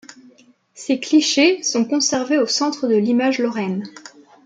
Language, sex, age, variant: French, female, 19-29, Français de métropole